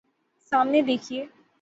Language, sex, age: Urdu, female, 19-29